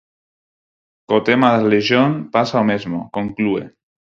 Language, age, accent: Galician, 19-29, Neofalante